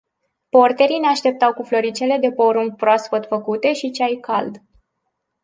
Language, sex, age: Romanian, female, 19-29